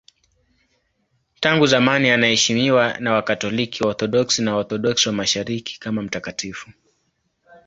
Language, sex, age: Swahili, male, 19-29